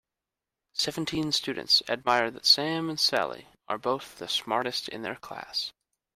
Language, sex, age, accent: English, male, under 19, United States English